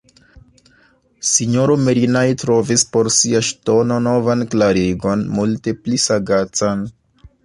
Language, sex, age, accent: Esperanto, male, 19-29, Internacia